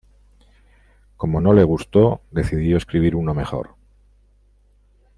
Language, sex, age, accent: Spanish, male, 50-59, España: Norte peninsular (Asturias, Castilla y León, Cantabria, País Vasco, Navarra, Aragón, La Rioja, Guadalajara, Cuenca)